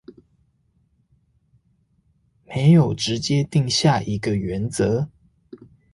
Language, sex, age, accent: Chinese, male, 19-29, 出生地：臺北市